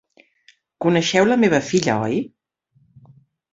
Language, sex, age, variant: Catalan, female, 50-59, Central